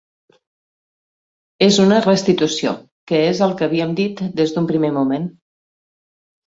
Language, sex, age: Catalan, female, 40-49